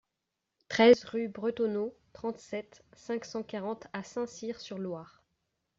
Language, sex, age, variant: French, female, 19-29, Français de métropole